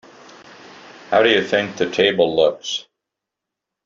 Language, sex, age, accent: English, male, 70-79, United States English